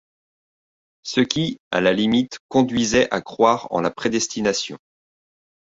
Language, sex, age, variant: French, male, 30-39, Français de métropole